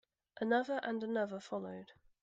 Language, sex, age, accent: English, female, 19-29, England English